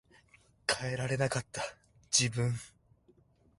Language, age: Japanese, 19-29